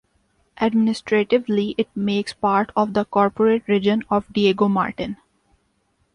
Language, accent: English, India and South Asia (India, Pakistan, Sri Lanka)